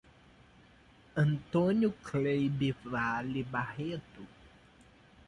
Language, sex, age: Portuguese, male, 19-29